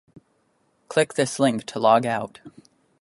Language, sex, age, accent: English, male, under 19, United States English